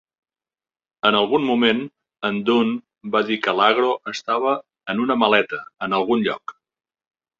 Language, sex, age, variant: Catalan, male, 60-69, Central